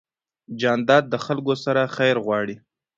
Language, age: Pashto, 19-29